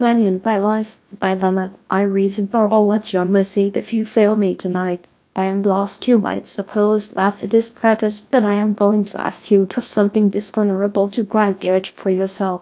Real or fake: fake